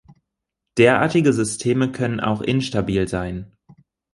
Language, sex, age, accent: German, male, 30-39, Deutschland Deutsch